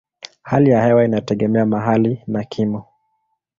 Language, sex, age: Swahili, male, 19-29